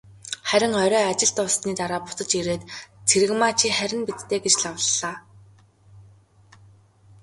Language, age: Mongolian, 19-29